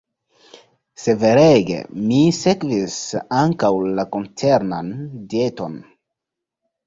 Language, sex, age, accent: Esperanto, male, 19-29, Internacia